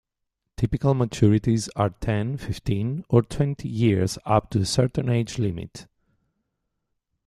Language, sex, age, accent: English, male, 40-49, Canadian English